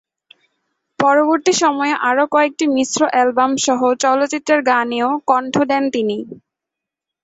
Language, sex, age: Bengali, female, 19-29